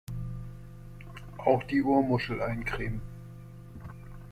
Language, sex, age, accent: German, male, 40-49, Deutschland Deutsch